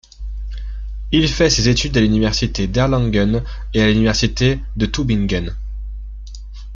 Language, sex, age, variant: French, male, 19-29, Français de métropole